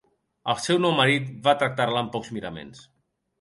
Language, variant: Catalan, Central